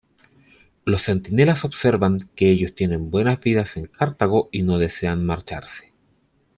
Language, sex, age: Spanish, male, 30-39